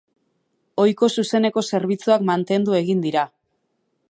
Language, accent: Basque, Mendebalekoa (Araba, Bizkaia, Gipuzkoako mendebaleko herri batzuk)